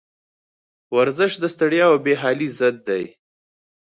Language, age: Pashto, 30-39